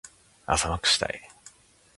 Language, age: Japanese, 19-29